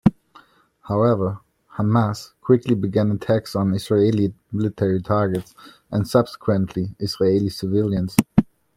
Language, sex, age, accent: English, male, 30-39, United States English